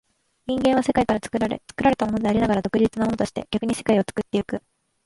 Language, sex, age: Japanese, female, 19-29